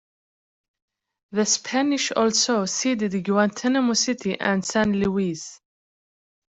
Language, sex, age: English, female, 19-29